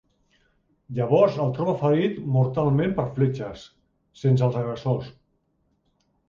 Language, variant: Catalan, Central